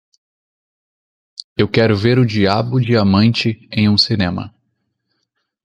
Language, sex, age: Portuguese, male, 19-29